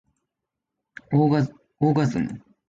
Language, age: Japanese, 19-29